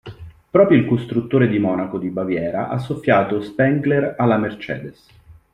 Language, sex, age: Italian, male, 30-39